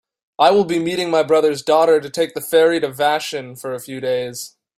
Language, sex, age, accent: English, male, 19-29, United States English